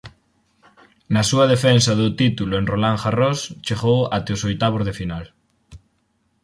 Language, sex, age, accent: Galician, male, 19-29, Atlántico (seseo e gheada)